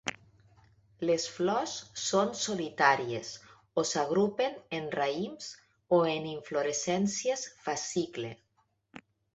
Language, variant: Catalan, Nord-Occidental